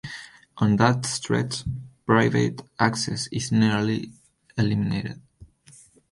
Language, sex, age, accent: English, male, 19-29, United States English